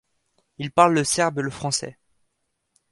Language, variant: French, Français de métropole